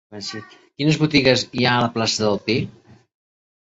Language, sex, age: Catalan, male, 60-69